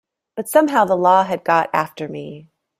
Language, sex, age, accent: English, female, 40-49, United States English